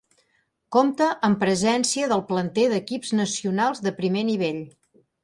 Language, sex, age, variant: Catalan, female, 50-59, Central